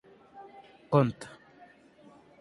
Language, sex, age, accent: Galician, male, 19-29, Oriental (común en zona oriental)